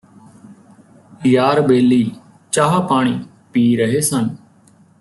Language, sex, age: Punjabi, male, 30-39